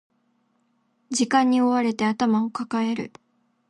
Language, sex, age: Japanese, female, under 19